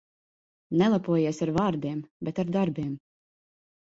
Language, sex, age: Latvian, female, 30-39